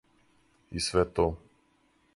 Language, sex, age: Serbian, male, 50-59